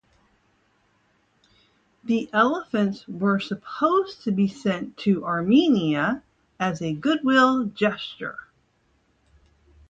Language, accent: English, United States English